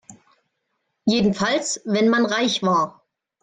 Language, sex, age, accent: German, female, 40-49, Deutschland Deutsch